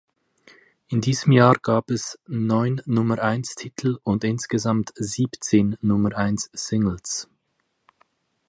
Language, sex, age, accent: German, male, 30-39, Schweizerdeutsch